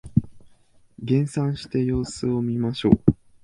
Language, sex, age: Japanese, male, 19-29